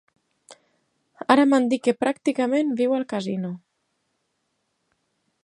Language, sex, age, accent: Catalan, female, 40-49, valencià